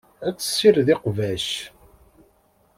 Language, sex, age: Kabyle, male, 19-29